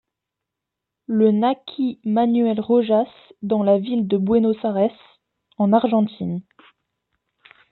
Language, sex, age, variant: French, female, 19-29, Français de métropole